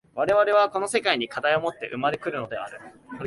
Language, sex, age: Japanese, male, 19-29